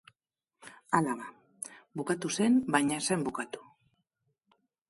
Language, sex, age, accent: Basque, female, 50-59, Mendebalekoa (Araba, Bizkaia, Gipuzkoako mendebaleko herri batzuk)